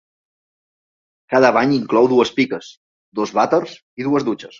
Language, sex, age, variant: Catalan, male, 30-39, Central